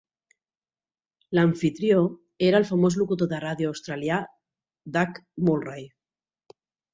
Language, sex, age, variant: Catalan, female, 40-49, Central